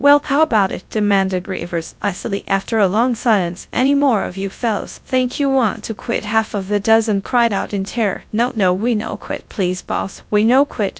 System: TTS, GradTTS